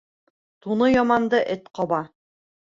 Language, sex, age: Bashkir, female, 30-39